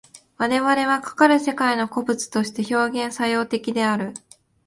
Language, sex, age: Japanese, female, 19-29